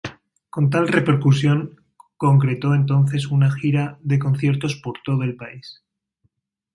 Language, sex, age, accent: Spanish, male, 40-49, España: Centro-Sur peninsular (Madrid, Toledo, Castilla-La Mancha)